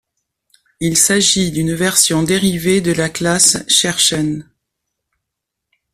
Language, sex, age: French, female, 60-69